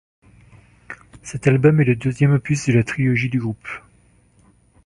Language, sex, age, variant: French, male, 40-49, Français de métropole